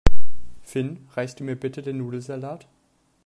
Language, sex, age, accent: German, male, 19-29, Deutschland Deutsch